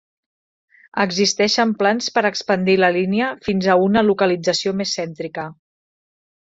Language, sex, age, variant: Catalan, female, 40-49, Central